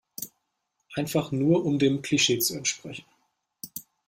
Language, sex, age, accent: German, male, 19-29, Deutschland Deutsch